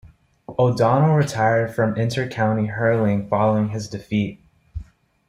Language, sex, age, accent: English, male, 19-29, United States English